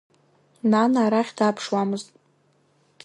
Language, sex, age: Abkhazian, female, under 19